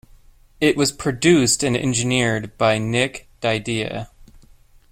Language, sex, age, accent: English, male, 30-39, United States English